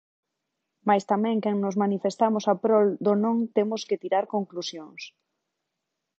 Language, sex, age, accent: Galician, female, 30-39, Normativo (estándar)